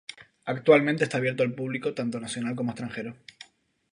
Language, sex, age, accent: Spanish, male, 19-29, España: Islas Canarias